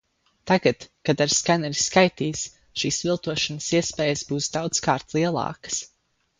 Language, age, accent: Latvian, under 19, Vidzemes